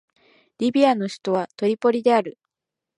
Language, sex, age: Japanese, female, 19-29